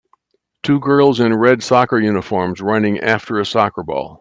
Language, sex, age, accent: English, male, 70-79, United States English